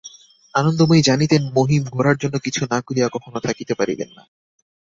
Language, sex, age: Bengali, male, 19-29